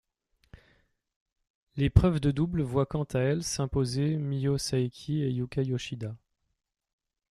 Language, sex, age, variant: French, male, 30-39, Français de métropole